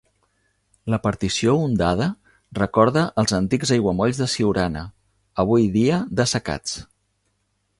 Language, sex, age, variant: Catalan, male, 50-59, Central